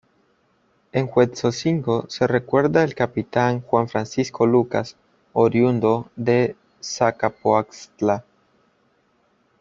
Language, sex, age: Spanish, male, 19-29